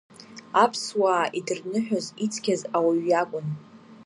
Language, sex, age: Abkhazian, female, under 19